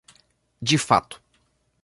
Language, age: Portuguese, 19-29